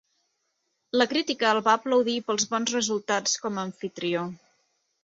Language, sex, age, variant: Catalan, female, 30-39, Central